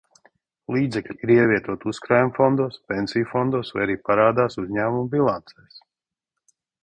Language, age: Latvian, 40-49